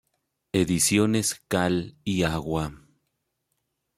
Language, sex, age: Spanish, male, 40-49